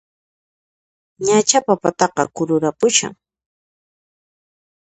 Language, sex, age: Puno Quechua, female, 30-39